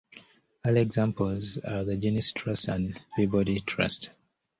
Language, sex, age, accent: English, male, 19-29, United States English